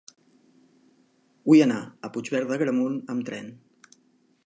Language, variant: Catalan, Central